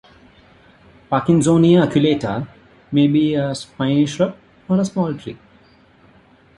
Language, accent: English, India and South Asia (India, Pakistan, Sri Lanka)